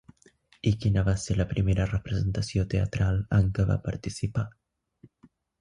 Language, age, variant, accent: Catalan, under 19, Central, central